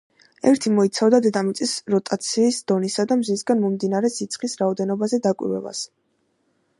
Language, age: Georgian, under 19